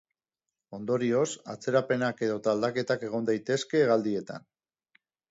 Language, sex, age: Basque, male, 40-49